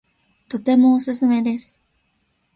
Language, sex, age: Japanese, female, under 19